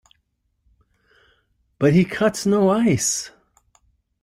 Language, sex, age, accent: English, male, 60-69, United States English